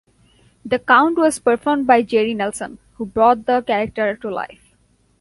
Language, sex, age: English, female, 19-29